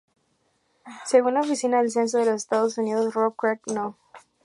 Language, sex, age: Spanish, female, 19-29